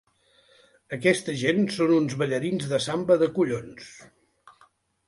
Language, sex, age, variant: Catalan, male, 60-69, Central